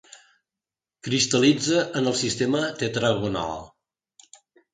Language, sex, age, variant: Catalan, male, 60-69, Central